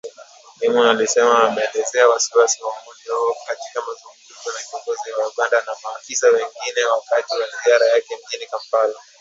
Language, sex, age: Swahili, male, 19-29